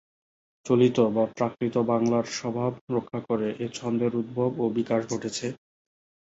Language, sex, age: Bengali, male, 30-39